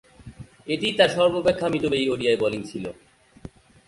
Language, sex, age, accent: Bengali, male, 19-29, Native